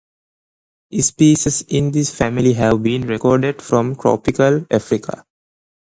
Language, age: English, 19-29